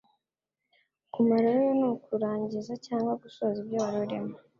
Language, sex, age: Kinyarwanda, female, 19-29